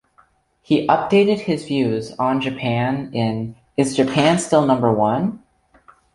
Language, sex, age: English, male, under 19